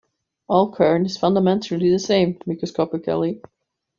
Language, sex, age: English, female, 19-29